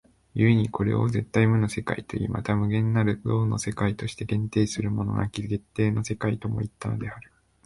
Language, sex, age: Japanese, male, 19-29